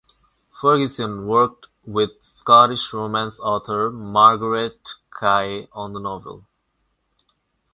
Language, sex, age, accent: English, male, 19-29, India and South Asia (India, Pakistan, Sri Lanka)